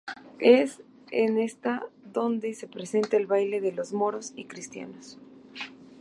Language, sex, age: Spanish, female, 19-29